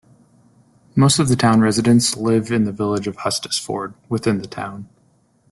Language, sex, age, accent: English, male, 19-29, United States English